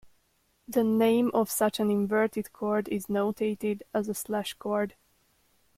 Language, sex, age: English, female, 19-29